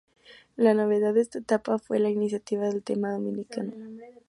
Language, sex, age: Spanish, female, 19-29